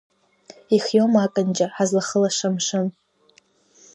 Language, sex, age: Abkhazian, female, under 19